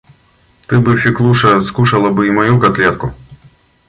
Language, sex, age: Russian, male, 30-39